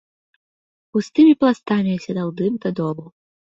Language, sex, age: Belarusian, female, 19-29